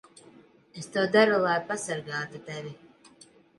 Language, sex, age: Latvian, female, 30-39